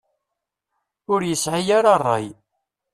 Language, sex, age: Kabyle, male, 30-39